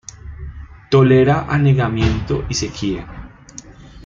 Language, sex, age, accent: Spanish, male, 30-39, Andino-Pacífico: Colombia, Perú, Ecuador, oeste de Bolivia y Venezuela andina